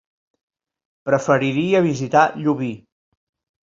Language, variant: Catalan, Central